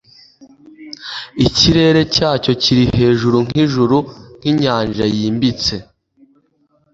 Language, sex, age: Kinyarwanda, male, under 19